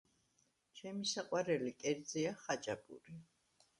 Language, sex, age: Georgian, female, 60-69